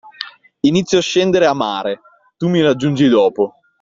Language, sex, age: Italian, male, 19-29